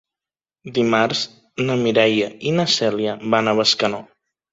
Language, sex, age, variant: Catalan, male, 19-29, Nord-Occidental